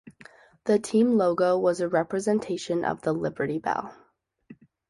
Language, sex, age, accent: English, female, 19-29, United States English